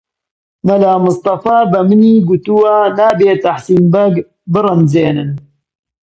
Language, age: Central Kurdish, 30-39